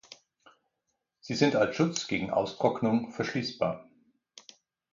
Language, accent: German, Deutschland Deutsch